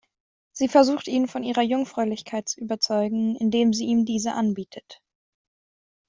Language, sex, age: German, female, under 19